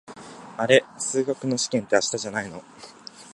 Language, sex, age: Japanese, male, 19-29